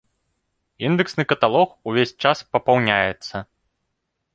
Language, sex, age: Belarusian, male, 19-29